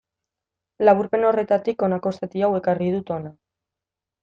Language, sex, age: Basque, female, 19-29